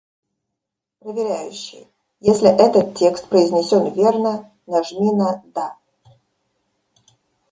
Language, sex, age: Russian, female, 30-39